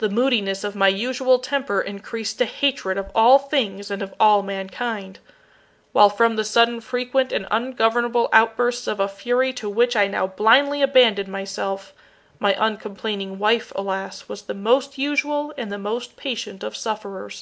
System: none